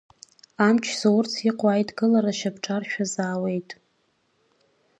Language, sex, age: Abkhazian, female, 19-29